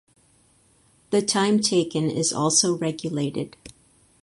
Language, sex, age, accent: English, female, 60-69, United States English